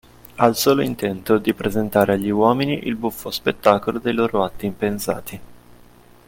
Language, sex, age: Italian, male, 19-29